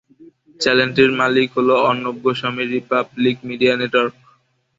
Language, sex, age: Bengali, male, 19-29